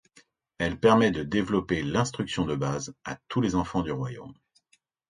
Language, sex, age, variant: French, male, 40-49, Français de métropole